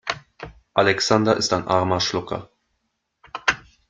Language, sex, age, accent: German, male, 19-29, Deutschland Deutsch